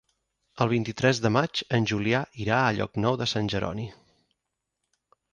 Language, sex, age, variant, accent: Catalan, male, 30-39, Central, Barcelona